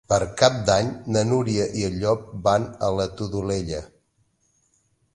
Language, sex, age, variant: Catalan, male, 50-59, Nord-Occidental